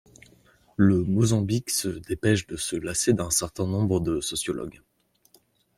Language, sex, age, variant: French, male, 19-29, Français de métropole